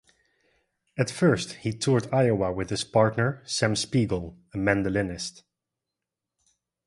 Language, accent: English, Dutch